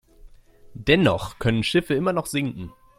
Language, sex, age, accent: German, male, 19-29, Deutschland Deutsch